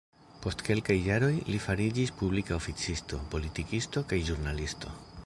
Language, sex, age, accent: Esperanto, male, 40-49, Internacia